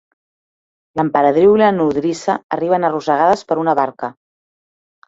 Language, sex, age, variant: Catalan, female, 40-49, Central